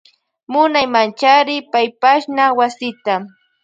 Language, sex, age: Loja Highland Quichua, female, 19-29